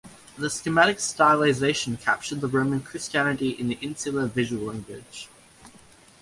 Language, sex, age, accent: English, male, under 19, Australian English